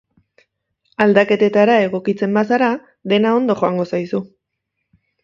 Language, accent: Basque, Erdialdekoa edo Nafarra (Gipuzkoa, Nafarroa)